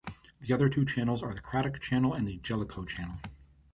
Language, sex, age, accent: English, male, 50-59, United States English